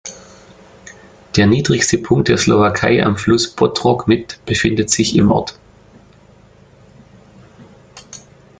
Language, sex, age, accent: German, male, 30-39, Deutschland Deutsch